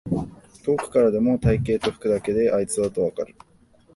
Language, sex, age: Japanese, male, 19-29